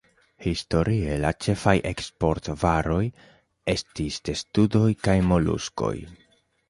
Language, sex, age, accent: Esperanto, male, 19-29, Internacia